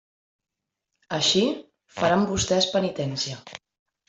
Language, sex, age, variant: Catalan, female, 19-29, Central